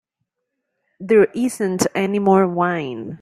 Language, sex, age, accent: English, female, 30-39, Canadian English